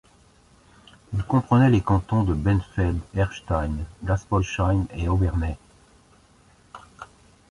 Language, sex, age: French, male, 70-79